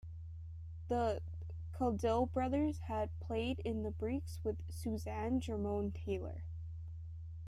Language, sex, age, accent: English, female, 19-29, United States English